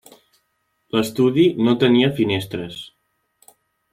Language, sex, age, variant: Catalan, male, 19-29, Central